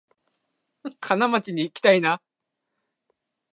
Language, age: Japanese, 19-29